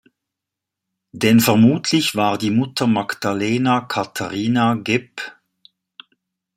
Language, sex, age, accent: German, male, 60-69, Schweizerdeutsch